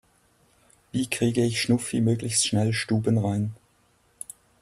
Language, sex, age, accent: German, male, 30-39, Schweizerdeutsch